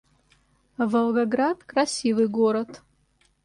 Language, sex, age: Russian, female, 30-39